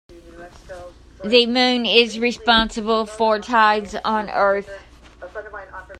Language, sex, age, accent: English, female, 60-69, United States English